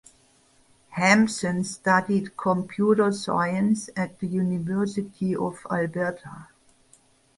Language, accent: English, German